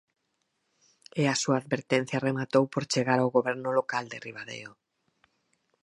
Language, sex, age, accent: Galician, female, 50-59, Normativo (estándar)